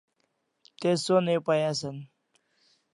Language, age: Kalasha, 19-29